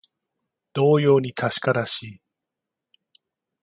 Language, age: Japanese, 50-59